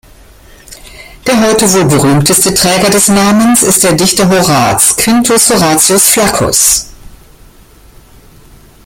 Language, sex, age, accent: German, female, 60-69, Deutschland Deutsch